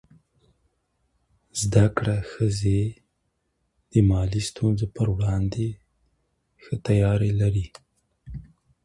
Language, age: Pashto, 30-39